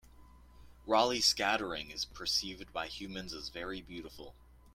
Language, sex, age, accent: English, male, under 19, United States English